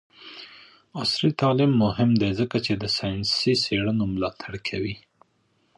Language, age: Pashto, 30-39